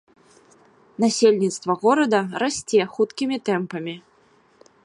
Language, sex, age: Belarusian, female, 30-39